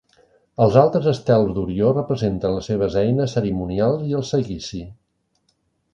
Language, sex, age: Catalan, male, 60-69